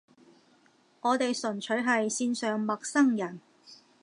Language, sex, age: Cantonese, female, 40-49